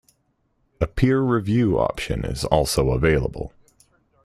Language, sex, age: English, male, 30-39